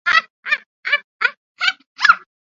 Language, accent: English, United States English